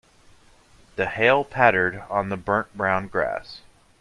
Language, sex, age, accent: English, male, 19-29, United States English